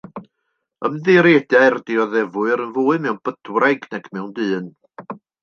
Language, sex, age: Welsh, male, 60-69